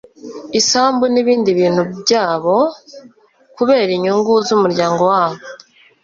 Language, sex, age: Kinyarwanda, female, 19-29